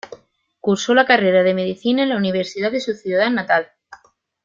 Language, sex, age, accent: Spanish, female, 40-49, España: Sur peninsular (Andalucia, Extremadura, Murcia)